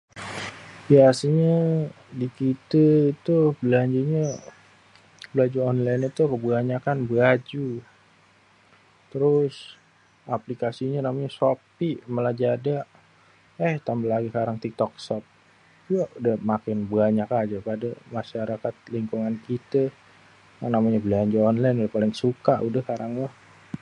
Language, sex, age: Betawi, male, 30-39